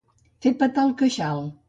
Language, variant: Catalan, Central